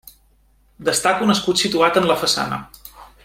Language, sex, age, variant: Catalan, male, 30-39, Central